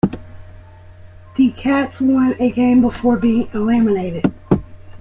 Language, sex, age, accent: English, female, 30-39, United States English